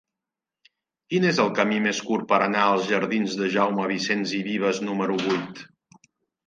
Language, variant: Catalan, Central